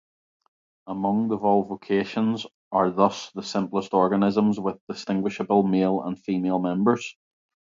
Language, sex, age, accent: English, male, 40-49, Northern Irish